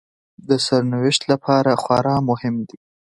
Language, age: Pashto, under 19